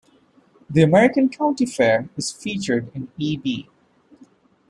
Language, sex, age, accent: English, male, 30-39, India and South Asia (India, Pakistan, Sri Lanka)